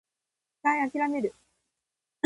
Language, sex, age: Japanese, female, 19-29